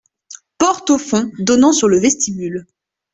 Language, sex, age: French, female, 19-29